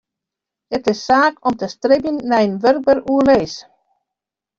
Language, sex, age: Western Frisian, female, 60-69